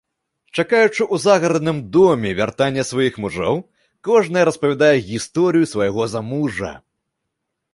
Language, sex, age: Belarusian, male, 19-29